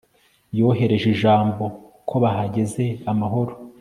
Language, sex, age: Kinyarwanda, male, 30-39